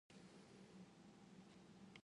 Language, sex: Indonesian, female